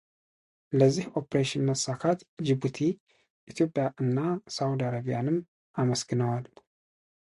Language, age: Amharic, 40-49